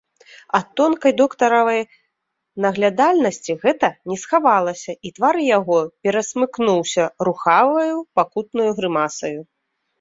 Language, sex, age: Belarusian, female, 30-39